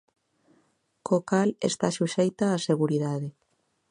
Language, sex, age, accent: Galician, female, 19-29, Normativo (estándar)